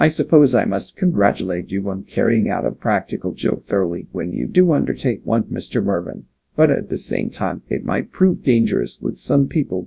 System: TTS, GradTTS